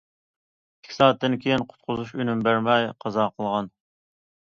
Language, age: Uyghur, 30-39